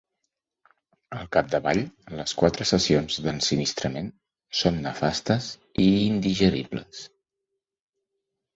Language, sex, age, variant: Catalan, male, 40-49, Central